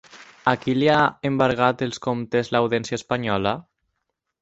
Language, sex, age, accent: Catalan, male, under 19, valencià